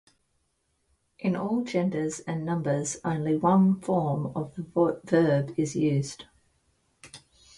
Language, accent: English, Australian English